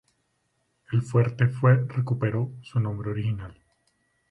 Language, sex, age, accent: Spanish, male, 30-39, Caribe: Cuba, Venezuela, Puerto Rico, República Dominicana, Panamá, Colombia caribeña, México caribeño, Costa del golfo de México